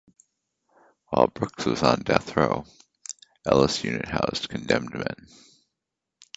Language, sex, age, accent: English, male, 40-49, United States English